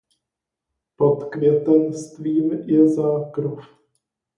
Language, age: Czech, 30-39